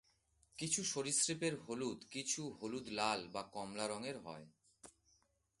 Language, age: Bengali, 40-49